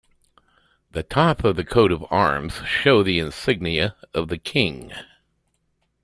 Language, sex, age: English, male, 60-69